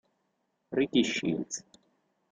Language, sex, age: Italian, male, 19-29